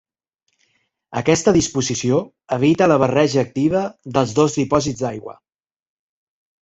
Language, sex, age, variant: Catalan, male, 40-49, Central